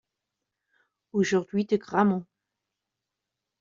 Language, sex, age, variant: French, female, 30-39, Français de métropole